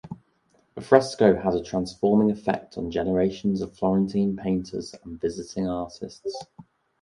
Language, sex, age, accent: English, male, 19-29, England English